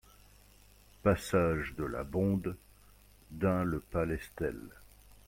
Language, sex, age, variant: French, male, 50-59, Français de métropole